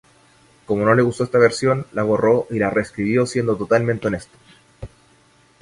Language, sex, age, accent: Spanish, male, 30-39, Chileno: Chile, Cuyo